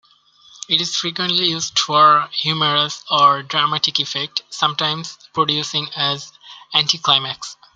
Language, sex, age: English, male, 19-29